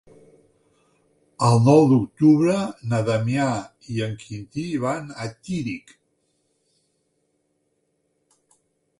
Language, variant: Catalan, Central